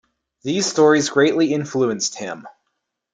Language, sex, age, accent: English, male, 19-29, United States English